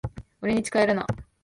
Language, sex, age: Japanese, female, 19-29